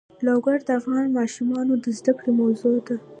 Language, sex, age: Pashto, female, 19-29